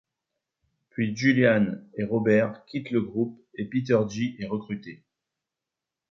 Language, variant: French, Français de métropole